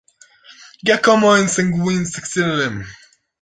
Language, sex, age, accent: English, male, under 19, England English